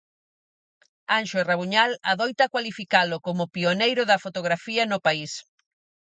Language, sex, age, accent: Galician, female, 40-49, Atlántico (seseo e gheada)